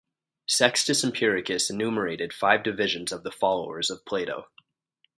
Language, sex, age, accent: English, male, 19-29, United States English